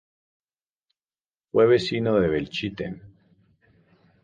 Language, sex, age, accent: Spanish, male, 40-49, Andino-Pacífico: Colombia, Perú, Ecuador, oeste de Bolivia y Venezuela andina